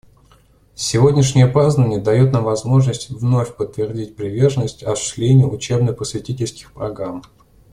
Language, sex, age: Russian, male, 30-39